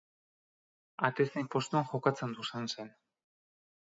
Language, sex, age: Basque, male, 30-39